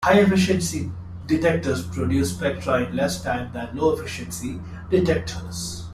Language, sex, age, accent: English, male, 30-39, India and South Asia (India, Pakistan, Sri Lanka)